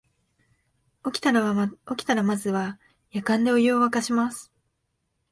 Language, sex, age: Japanese, female, 19-29